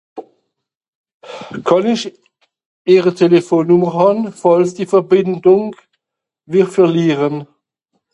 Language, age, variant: French, 50-59, Français de métropole